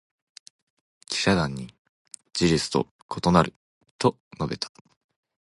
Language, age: Japanese, 19-29